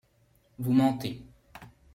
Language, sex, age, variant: French, male, 19-29, Français de métropole